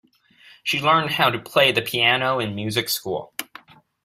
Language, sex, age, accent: English, male, under 19, Canadian English